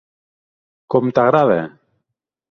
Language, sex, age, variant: Catalan, male, 40-49, Nord-Occidental